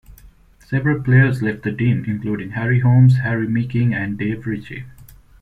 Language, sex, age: English, male, 19-29